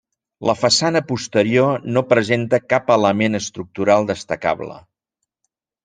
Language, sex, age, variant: Catalan, male, 50-59, Central